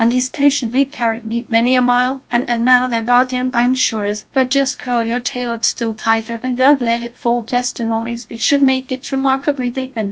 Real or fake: fake